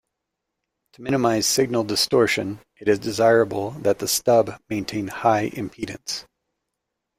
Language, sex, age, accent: English, male, 50-59, United States English